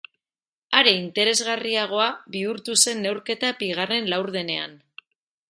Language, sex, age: Basque, female, 40-49